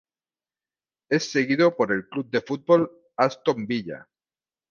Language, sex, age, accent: Spanish, male, 50-59, España: Sur peninsular (Andalucia, Extremadura, Murcia)